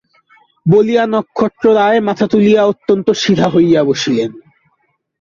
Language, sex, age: Bengali, male, 19-29